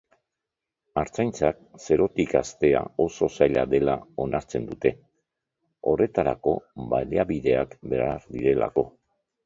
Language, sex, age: Basque, male, 60-69